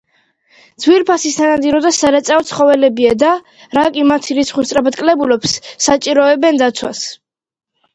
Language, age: Georgian, under 19